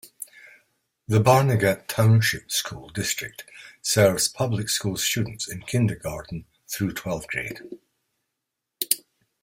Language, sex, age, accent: English, male, 70-79, Scottish English